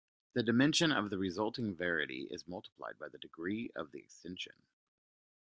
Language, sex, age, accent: English, male, 30-39, United States English